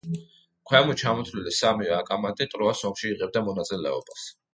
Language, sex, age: Georgian, male, 30-39